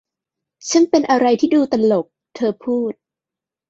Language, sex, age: Thai, female, 30-39